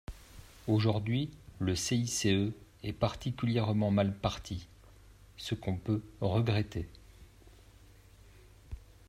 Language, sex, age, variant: French, male, 30-39, Français de métropole